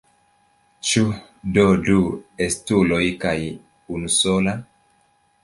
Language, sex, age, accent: Esperanto, male, 30-39, Internacia